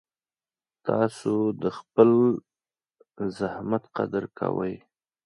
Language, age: Pashto, 30-39